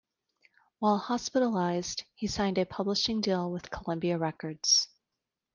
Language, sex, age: English, female, 40-49